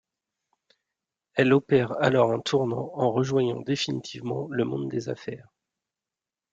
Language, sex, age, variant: French, male, 40-49, Français de métropole